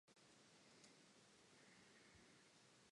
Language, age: English, 19-29